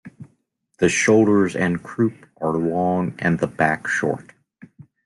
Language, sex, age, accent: English, male, 19-29, United States English